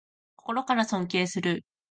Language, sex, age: Japanese, female, under 19